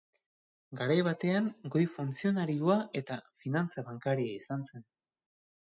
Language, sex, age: Basque, male, 30-39